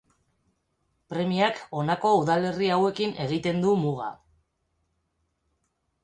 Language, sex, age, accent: Basque, female, 40-49, Erdialdekoa edo Nafarra (Gipuzkoa, Nafarroa)